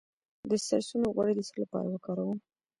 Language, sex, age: Pashto, female, 19-29